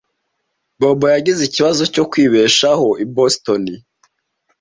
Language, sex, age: Kinyarwanda, male, 19-29